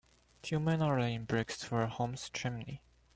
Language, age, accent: English, under 19, United States English